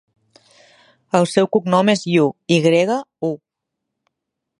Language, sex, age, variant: Catalan, female, 30-39, Nord-Occidental